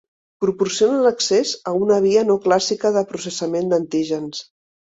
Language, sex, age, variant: Catalan, female, 50-59, Central